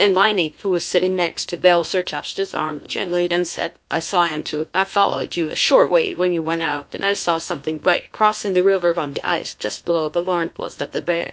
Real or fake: fake